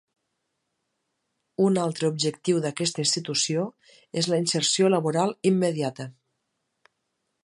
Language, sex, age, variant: Catalan, female, 40-49, Nord-Occidental